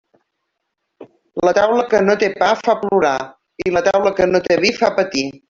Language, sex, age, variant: Catalan, female, 40-49, Central